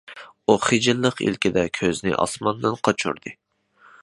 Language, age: Uyghur, 19-29